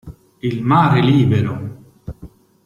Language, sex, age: Italian, male, 40-49